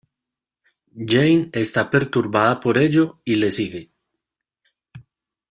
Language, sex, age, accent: Spanish, male, 30-39, Andino-Pacífico: Colombia, Perú, Ecuador, oeste de Bolivia y Venezuela andina